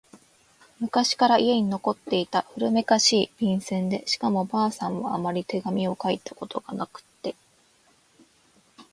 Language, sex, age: Japanese, female, 19-29